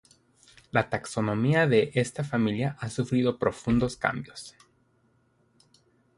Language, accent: Spanish, México